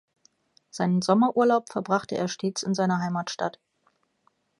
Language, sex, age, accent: German, female, 30-39, Deutschland Deutsch